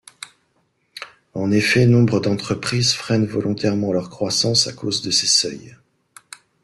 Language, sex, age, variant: French, male, 50-59, Français de métropole